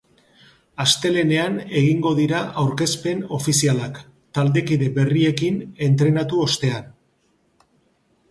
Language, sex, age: Basque, male, 50-59